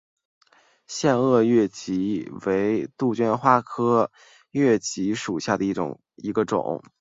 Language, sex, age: Chinese, male, 19-29